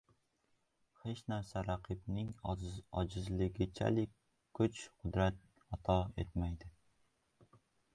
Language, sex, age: Uzbek, male, under 19